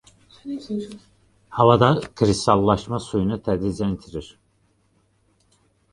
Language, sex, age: Azerbaijani, male, 30-39